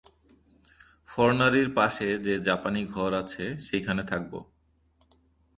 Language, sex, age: Bengali, male, 40-49